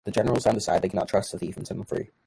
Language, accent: English, United States English